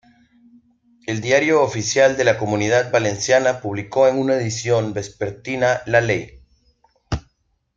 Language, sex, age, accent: Spanish, male, 30-39, Andino-Pacífico: Colombia, Perú, Ecuador, oeste de Bolivia y Venezuela andina